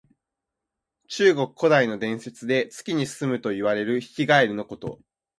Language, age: Japanese, 19-29